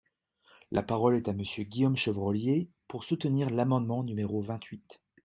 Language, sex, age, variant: French, male, 30-39, Français de métropole